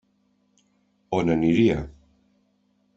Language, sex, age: Catalan, male, 50-59